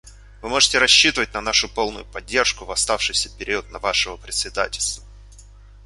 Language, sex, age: Russian, male, 19-29